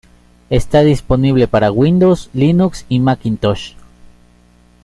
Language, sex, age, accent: Spanish, male, 30-39, México